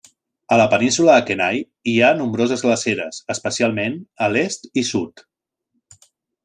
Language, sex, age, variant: Catalan, male, 30-39, Central